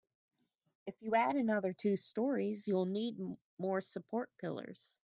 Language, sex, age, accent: English, female, 19-29, United States English